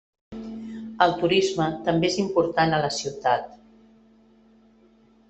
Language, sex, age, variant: Catalan, female, 40-49, Central